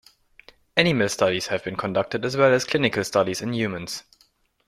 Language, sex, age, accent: English, male, 19-29, England English